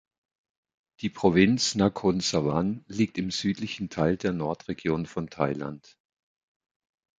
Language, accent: German, Deutschland Deutsch